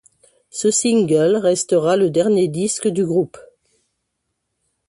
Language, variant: French, Français de métropole